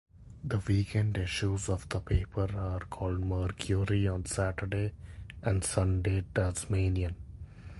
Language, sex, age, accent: English, male, 19-29, India and South Asia (India, Pakistan, Sri Lanka)